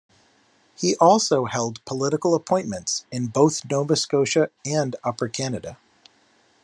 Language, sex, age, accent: English, male, 40-49, United States English